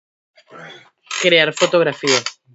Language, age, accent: Spanish, under 19, Andino-Pacífico: Colombia, Perú, Ecuador, oeste de Bolivia y Venezuela andina